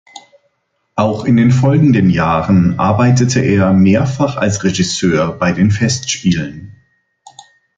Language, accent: German, Deutschland Deutsch